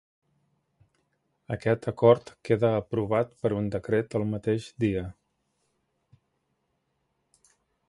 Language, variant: Catalan, Central